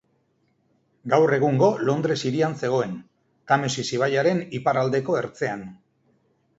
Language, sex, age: Basque, male, 50-59